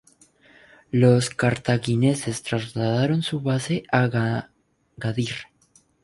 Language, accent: Spanish, Caribe: Cuba, Venezuela, Puerto Rico, República Dominicana, Panamá, Colombia caribeña, México caribeño, Costa del golfo de México